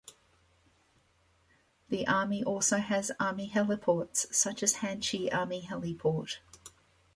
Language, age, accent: English, 50-59, Australian English